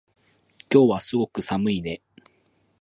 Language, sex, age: Japanese, male, 30-39